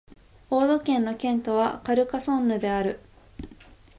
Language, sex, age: Japanese, female, 19-29